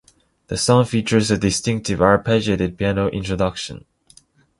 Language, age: English, 19-29